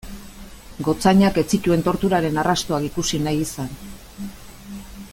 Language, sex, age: Basque, female, 50-59